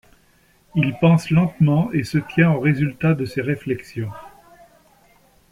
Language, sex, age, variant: French, male, 60-69, Français de métropole